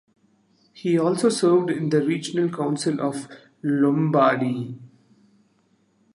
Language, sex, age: English, male, 30-39